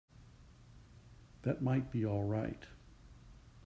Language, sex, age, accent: English, male, 70-79, United States English